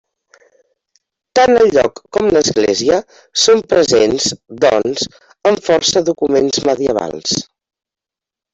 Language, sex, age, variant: Catalan, female, 40-49, Central